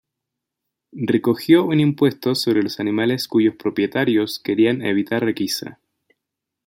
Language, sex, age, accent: Spanish, male, 19-29, Chileno: Chile, Cuyo